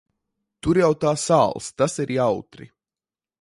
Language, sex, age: Latvian, male, 19-29